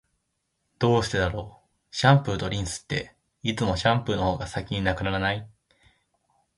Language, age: Japanese, 19-29